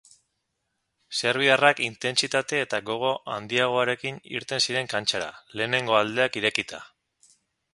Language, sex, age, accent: Basque, male, 30-39, Mendebalekoa (Araba, Bizkaia, Gipuzkoako mendebaleko herri batzuk)